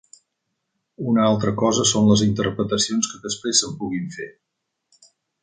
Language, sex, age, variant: Catalan, male, 50-59, Septentrional